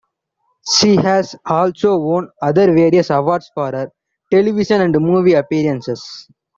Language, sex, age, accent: English, male, 19-29, India and South Asia (India, Pakistan, Sri Lanka)